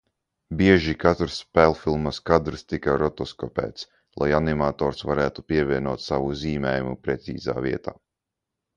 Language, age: Latvian, 19-29